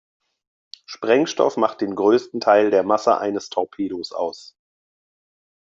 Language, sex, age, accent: German, male, 30-39, Deutschland Deutsch